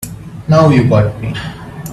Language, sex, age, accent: English, male, 19-29, India and South Asia (India, Pakistan, Sri Lanka)